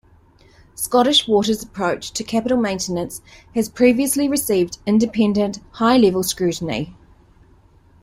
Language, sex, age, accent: English, female, 30-39, New Zealand English